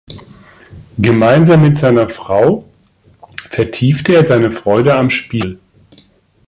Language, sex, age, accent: German, male, 50-59, Deutschland Deutsch